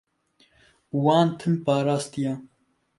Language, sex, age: Kurdish, male, 19-29